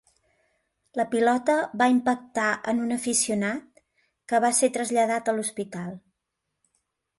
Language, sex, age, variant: Catalan, female, 40-49, Central